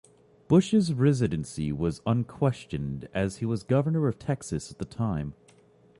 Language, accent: English, Canadian English